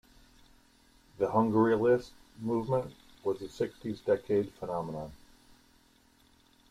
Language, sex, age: English, male, 50-59